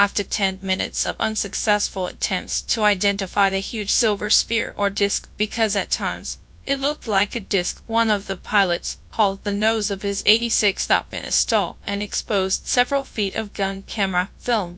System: TTS, GradTTS